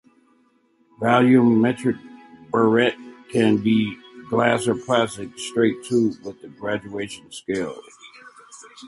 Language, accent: English, United States English